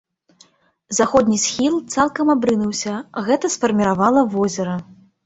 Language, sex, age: Belarusian, female, 19-29